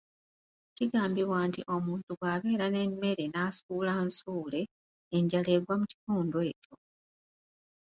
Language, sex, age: Ganda, female, 30-39